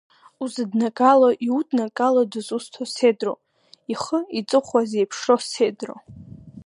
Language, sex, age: Abkhazian, female, 19-29